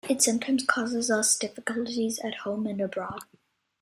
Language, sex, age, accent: English, male, 30-39, United States English